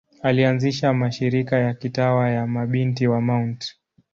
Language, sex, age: Swahili, male, 19-29